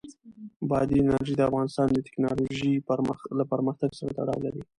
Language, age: Pashto, 19-29